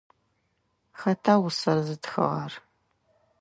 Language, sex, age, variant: Adyghe, female, 30-39, Адыгабзэ (Кирил, пстэумэ зэдыряе)